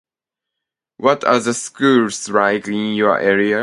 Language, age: English, 19-29